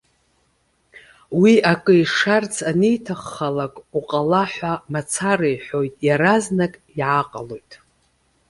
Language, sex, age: Abkhazian, female, 40-49